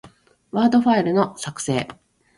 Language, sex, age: Japanese, female, 40-49